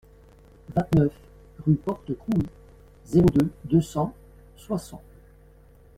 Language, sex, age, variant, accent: French, male, 60-69, Français d'Europe, Français de Belgique